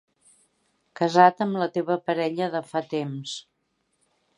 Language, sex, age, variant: Catalan, female, 60-69, Central